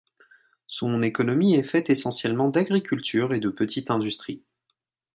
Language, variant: French, Français de métropole